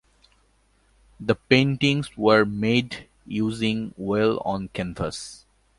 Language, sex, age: English, male, 19-29